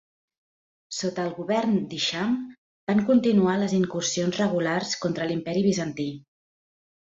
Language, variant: Catalan, Central